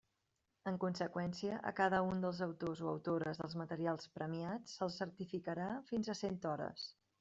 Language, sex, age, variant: Catalan, female, 30-39, Central